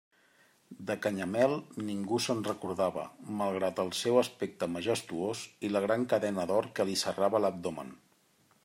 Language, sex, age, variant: Catalan, male, 40-49, Central